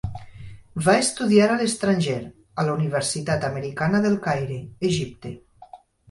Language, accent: Catalan, valencià